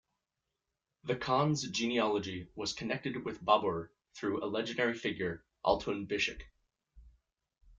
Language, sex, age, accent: English, male, 19-29, United States English